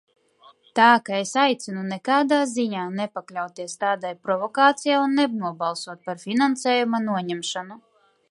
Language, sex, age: Latvian, female, 19-29